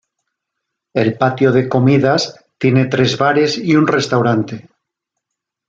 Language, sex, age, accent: Spanish, male, 40-49, España: Norte peninsular (Asturias, Castilla y León, Cantabria, País Vasco, Navarra, Aragón, La Rioja, Guadalajara, Cuenca)